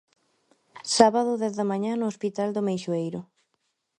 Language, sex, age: Galician, female, 19-29